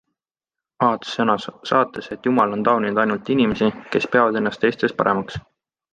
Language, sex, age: Estonian, male, 19-29